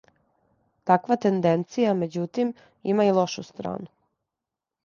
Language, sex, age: Serbian, female, 19-29